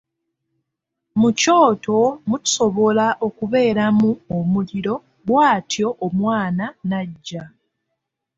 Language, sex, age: Ganda, female, 19-29